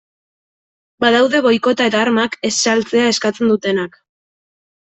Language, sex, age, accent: Basque, female, 19-29, Mendebalekoa (Araba, Bizkaia, Gipuzkoako mendebaleko herri batzuk)